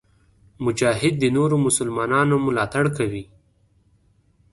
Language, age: Pashto, 19-29